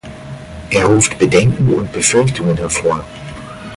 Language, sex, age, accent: German, male, 40-49, Deutschland Deutsch